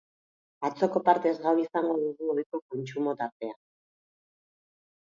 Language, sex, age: Basque, female, 40-49